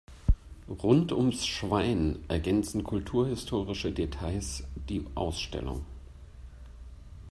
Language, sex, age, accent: German, male, 50-59, Deutschland Deutsch